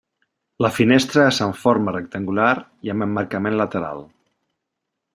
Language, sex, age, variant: Catalan, male, 40-49, Central